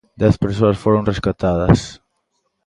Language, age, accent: Galician, 30-39, Normativo (estándar)